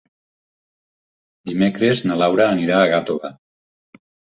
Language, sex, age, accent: Catalan, male, 50-59, valencià